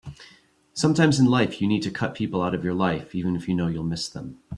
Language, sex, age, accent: English, male, 40-49, United States English